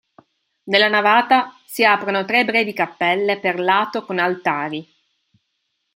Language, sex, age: Italian, female, 30-39